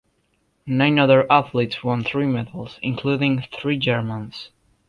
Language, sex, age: English, male, under 19